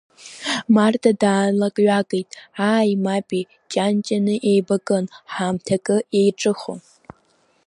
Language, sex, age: Abkhazian, female, under 19